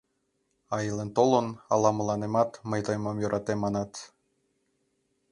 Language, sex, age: Mari, male, 19-29